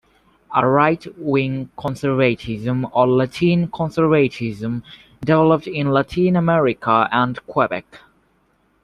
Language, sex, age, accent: English, male, under 19, England English